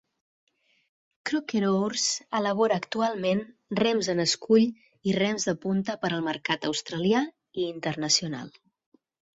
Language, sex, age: Catalan, female, 40-49